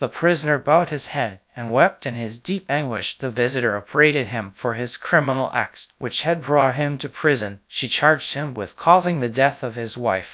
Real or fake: fake